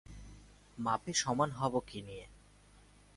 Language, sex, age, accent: Bengali, male, 19-29, শুদ্ধ